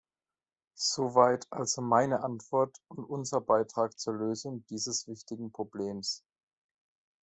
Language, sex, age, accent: German, male, 30-39, Deutschland Deutsch